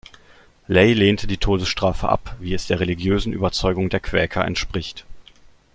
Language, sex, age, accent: German, male, 19-29, Deutschland Deutsch